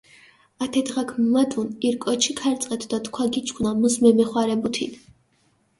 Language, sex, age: Mingrelian, female, 19-29